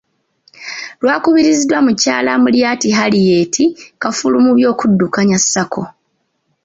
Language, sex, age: Ganda, female, 30-39